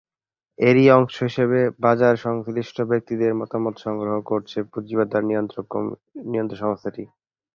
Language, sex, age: Bengali, male, 19-29